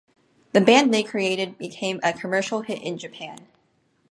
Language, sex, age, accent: English, female, under 19, United States English